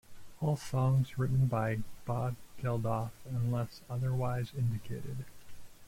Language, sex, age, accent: English, male, 30-39, United States English